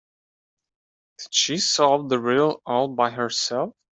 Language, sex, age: English, male, 19-29